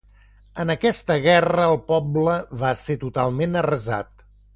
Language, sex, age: Catalan, male, 50-59